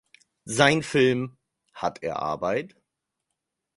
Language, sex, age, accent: German, male, 30-39, Deutschland Deutsch